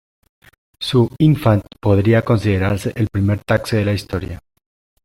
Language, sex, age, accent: Spanish, male, 19-29, Andino-Pacífico: Colombia, Perú, Ecuador, oeste de Bolivia y Venezuela andina